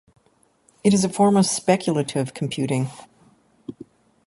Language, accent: English, Canadian English